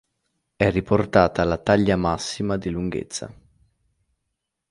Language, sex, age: Italian, male, 19-29